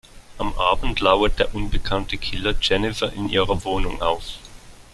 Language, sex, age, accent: German, male, 30-39, Schweizerdeutsch